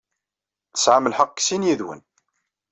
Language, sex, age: Kabyle, male, 40-49